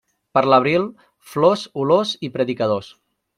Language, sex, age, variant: Catalan, male, 30-39, Nord-Occidental